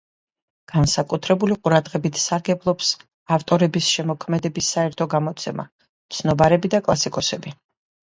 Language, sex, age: Georgian, female, 40-49